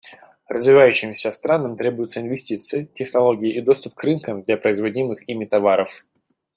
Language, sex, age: Russian, male, 19-29